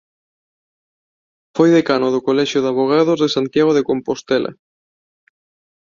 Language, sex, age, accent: Galician, male, 19-29, Neofalante